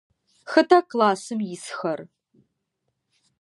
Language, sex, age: Adyghe, female, 30-39